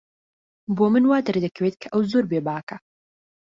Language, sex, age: Central Kurdish, female, 19-29